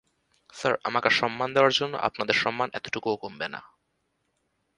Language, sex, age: Bengali, male, 19-29